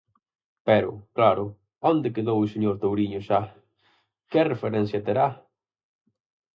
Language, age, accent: Galician, 19-29, Atlántico (seseo e gheada)